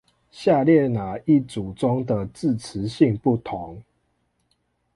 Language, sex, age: Chinese, male, 19-29